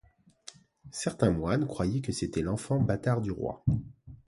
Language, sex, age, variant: French, male, 40-49, Français de métropole